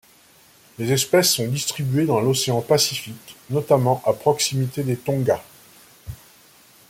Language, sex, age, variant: French, male, 50-59, Français de métropole